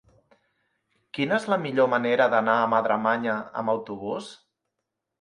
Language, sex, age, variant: Catalan, male, 40-49, Central